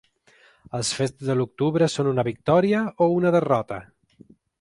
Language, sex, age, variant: Catalan, male, 30-39, Central